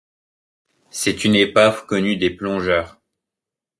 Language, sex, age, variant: French, male, 19-29, Français de métropole